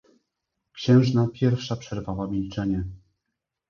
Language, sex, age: Polish, male, 30-39